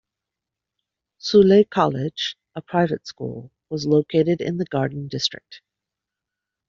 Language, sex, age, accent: English, female, 50-59, United States English